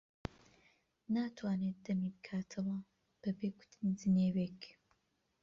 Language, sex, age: Central Kurdish, female, 19-29